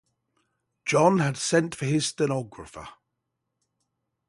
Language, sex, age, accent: English, male, 40-49, England English